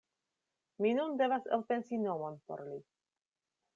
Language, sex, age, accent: Esperanto, female, 40-49, Internacia